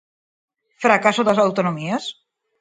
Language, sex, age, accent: Galician, female, 30-39, Normativo (estándar)